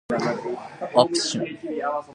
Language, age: English, under 19